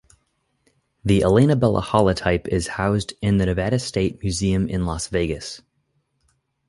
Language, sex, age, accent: English, male, 30-39, United States English